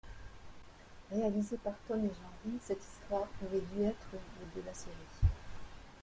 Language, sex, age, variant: French, female, 60-69, Français de métropole